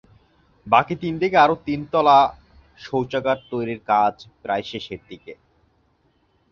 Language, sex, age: Bengali, male, 19-29